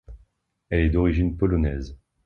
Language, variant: French, Français de métropole